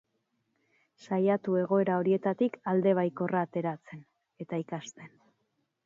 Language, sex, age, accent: Basque, female, 40-49, Mendebalekoa (Araba, Bizkaia, Gipuzkoako mendebaleko herri batzuk)